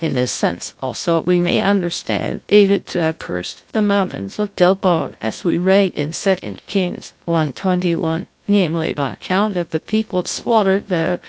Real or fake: fake